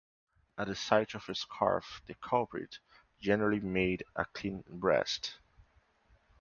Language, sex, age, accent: English, male, 19-29, United States English